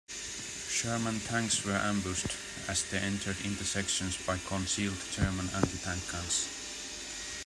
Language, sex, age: English, male, 40-49